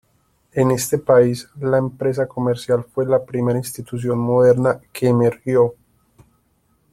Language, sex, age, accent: Spanish, male, 19-29, Caribe: Cuba, Venezuela, Puerto Rico, República Dominicana, Panamá, Colombia caribeña, México caribeño, Costa del golfo de México